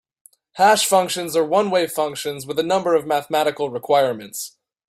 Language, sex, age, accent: English, male, 19-29, United States English